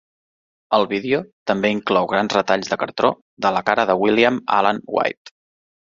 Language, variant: Catalan, Central